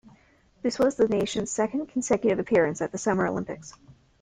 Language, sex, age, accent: English, female, under 19, United States English